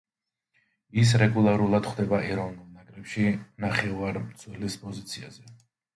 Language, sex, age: Georgian, male, 30-39